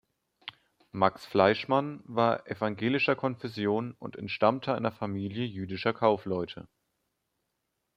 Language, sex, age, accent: German, male, 19-29, Deutschland Deutsch